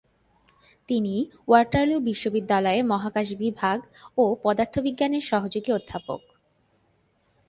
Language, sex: Bengali, female